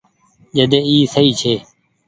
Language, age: Goaria, 30-39